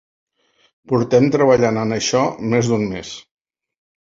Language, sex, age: Catalan, male, 60-69